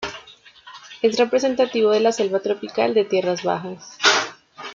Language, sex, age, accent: Spanish, female, 19-29, Andino-Pacífico: Colombia, Perú, Ecuador, oeste de Bolivia y Venezuela andina